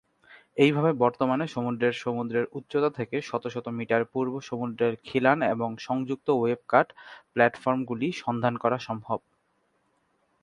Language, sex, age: Bengali, male, 19-29